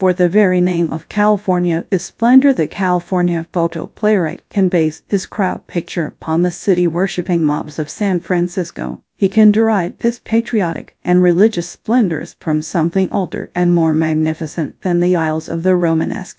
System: TTS, GradTTS